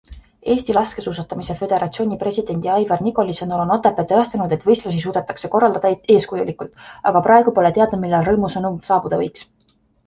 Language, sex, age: Estonian, female, 19-29